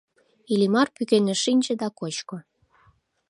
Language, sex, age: Mari, female, 19-29